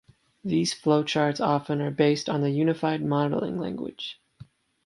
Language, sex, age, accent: English, male, 19-29, United States English